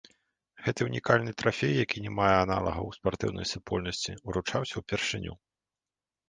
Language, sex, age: Belarusian, male, 30-39